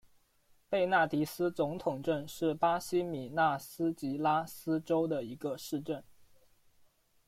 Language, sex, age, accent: Chinese, male, 19-29, 出生地：四川省